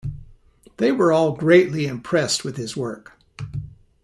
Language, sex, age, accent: English, male, 60-69, United States English